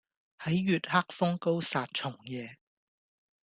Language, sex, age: Cantonese, male, 19-29